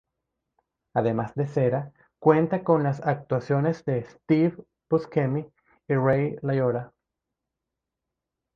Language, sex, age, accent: Spanish, male, 30-39, Caribe: Cuba, Venezuela, Puerto Rico, República Dominicana, Panamá, Colombia caribeña, México caribeño, Costa del golfo de México